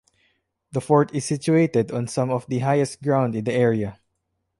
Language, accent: English, Filipino